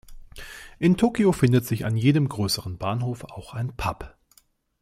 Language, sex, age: German, male, 30-39